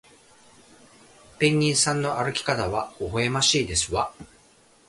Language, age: Japanese, 40-49